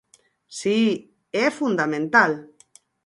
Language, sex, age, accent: Galician, female, 50-59, Atlántico (seseo e gheada)